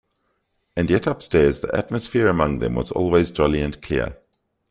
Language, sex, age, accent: English, male, 30-39, Southern African (South Africa, Zimbabwe, Namibia)